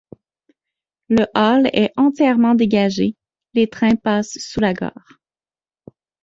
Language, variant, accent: French, Français d'Amérique du Nord, Français du Canada